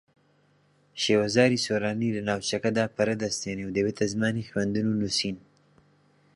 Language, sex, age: Central Kurdish, male, 30-39